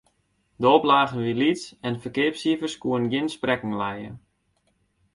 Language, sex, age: Western Frisian, male, 19-29